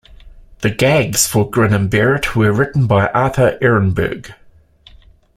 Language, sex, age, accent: English, male, 50-59, New Zealand English